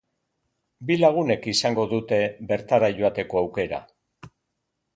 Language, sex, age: Basque, male, 60-69